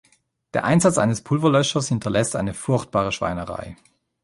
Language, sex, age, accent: German, male, 30-39, Schweizerdeutsch